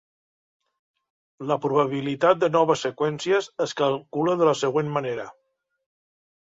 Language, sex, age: Catalan, male, 60-69